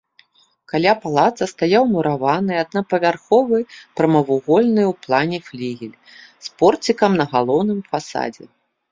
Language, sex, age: Belarusian, female, 40-49